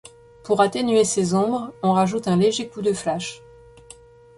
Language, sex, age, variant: French, female, 30-39, Français de métropole